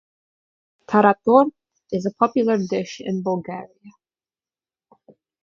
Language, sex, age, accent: English, female, 19-29, United States English